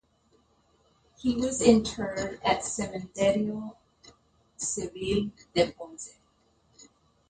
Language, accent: English, United States English